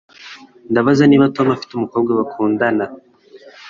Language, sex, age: Kinyarwanda, female, under 19